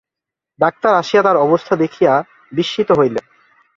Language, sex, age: Bengali, male, 19-29